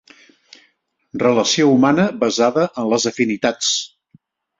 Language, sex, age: Catalan, male, 70-79